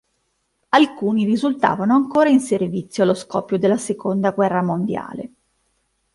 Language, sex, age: Italian, female, 30-39